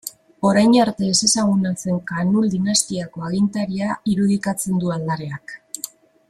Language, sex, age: Basque, female, 50-59